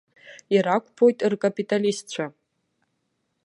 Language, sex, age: Abkhazian, female, 19-29